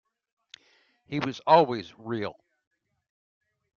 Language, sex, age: English, male, 60-69